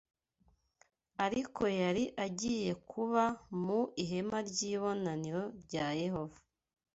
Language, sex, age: Kinyarwanda, female, 19-29